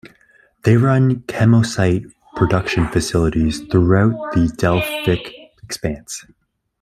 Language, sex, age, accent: English, male, 19-29, Canadian English